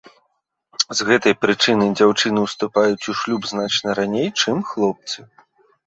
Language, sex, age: Belarusian, male, 30-39